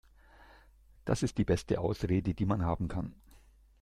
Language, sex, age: German, male, 60-69